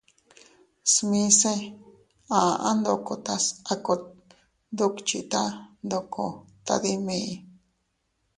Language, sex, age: Teutila Cuicatec, female, 30-39